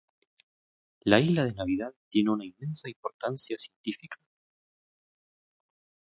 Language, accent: Spanish, Rioplatense: Argentina, Uruguay, este de Bolivia, Paraguay